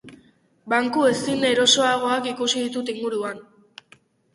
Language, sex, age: Basque, female, under 19